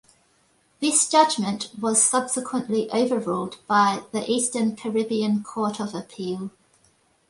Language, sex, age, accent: English, female, 30-39, Australian English